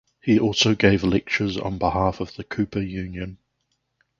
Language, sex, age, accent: English, male, 30-39, New Zealand English